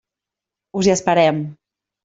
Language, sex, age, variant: Catalan, female, 30-39, Central